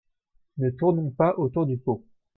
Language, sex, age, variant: French, male, 19-29, Français de métropole